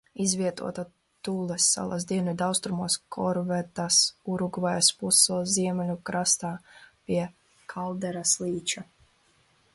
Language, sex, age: Latvian, female, 19-29